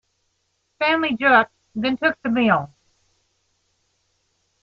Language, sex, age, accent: English, female, 40-49, United States English